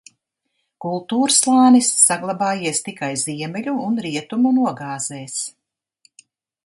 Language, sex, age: Latvian, female, 60-69